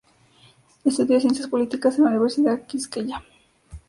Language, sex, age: Spanish, female, under 19